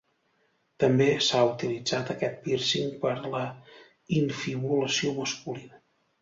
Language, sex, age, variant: Catalan, male, 30-39, Central